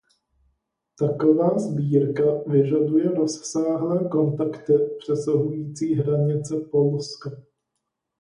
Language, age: Czech, 30-39